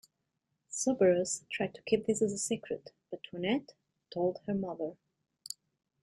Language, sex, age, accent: English, female, 40-49, England English